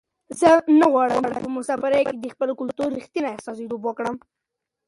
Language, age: Pashto, 19-29